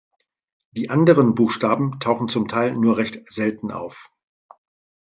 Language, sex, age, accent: German, male, 50-59, Deutschland Deutsch